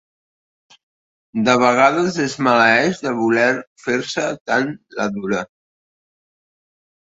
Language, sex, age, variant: Catalan, male, 60-69, Central